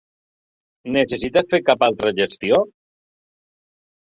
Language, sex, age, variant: Catalan, male, 60-69, Central